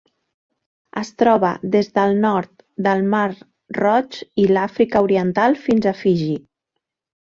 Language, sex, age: Catalan, female, 40-49